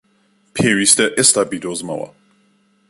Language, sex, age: Central Kurdish, male, 30-39